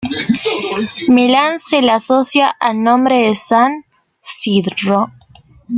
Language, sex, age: Spanish, female, 19-29